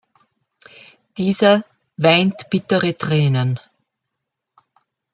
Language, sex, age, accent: German, female, 70-79, Österreichisches Deutsch